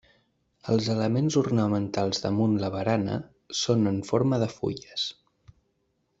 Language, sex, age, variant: Catalan, male, 19-29, Central